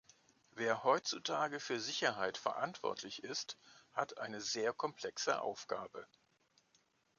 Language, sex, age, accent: German, male, 60-69, Deutschland Deutsch